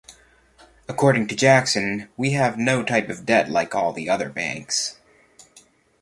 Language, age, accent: English, 19-29, United States English